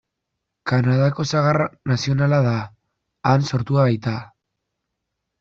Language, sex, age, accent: Basque, male, 19-29, Mendebalekoa (Araba, Bizkaia, Gipuzkoako mendebaleko herri batzuk)